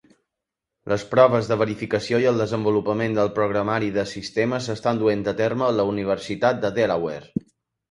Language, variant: Catalan, Balear